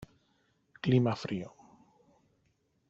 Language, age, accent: Spanish, 40-49, España: Centro-Sur peninsular (Madrid, Toledo, Castilla-La Mancha)